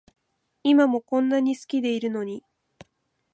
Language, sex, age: Japanese, female, 19-29